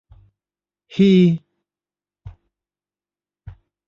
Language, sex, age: Bashkir, male, 19-29